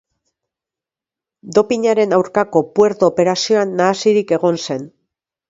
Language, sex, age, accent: Basque, female, 40-49, Mendebalekoa (Araba, Bizkaia, Gipuzkoako mendebaleko herri batzuk)